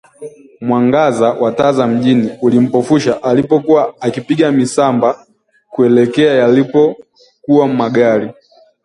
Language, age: Swahili, 19-29